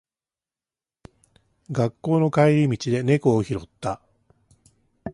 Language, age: Japanese, 50-59